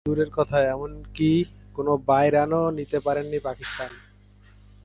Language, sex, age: Bengali, male, 19-29